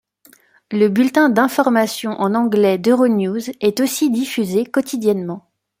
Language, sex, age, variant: French, female, 19-29, Français de métropole